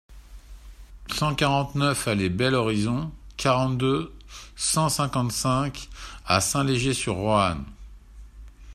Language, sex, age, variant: French, male, 40-49, Français de métropole